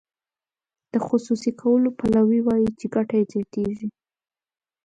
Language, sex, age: Pashto, female, 19-29